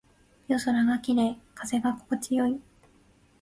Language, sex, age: Japanese, female, 19-29